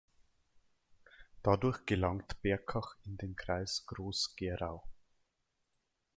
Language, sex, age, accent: German, male, 19-29, Deutschland Deutsch